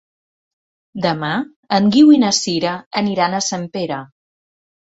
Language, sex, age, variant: Catalan, female, 40-49, Central